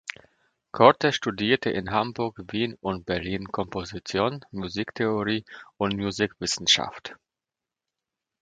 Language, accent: German, Polnisch Deutsch